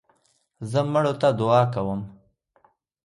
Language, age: Pashto, 19-29